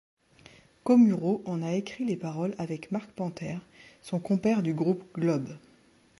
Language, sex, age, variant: French, female, 30-39, Français de métropole